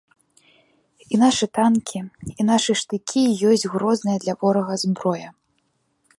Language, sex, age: Belarusian, female, under 19